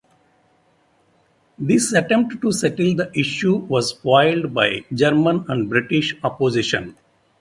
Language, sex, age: English, male, 19-29